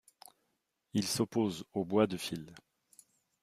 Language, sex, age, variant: French, male, 40-49, Français de métropole